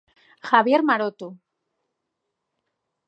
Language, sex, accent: Galician, female, Normativo (estándar)